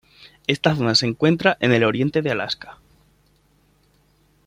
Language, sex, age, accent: Spanish, male, 19-29, España: Centro-Sur peninsular (Madrid, Toledo, Castilla-La Mancha)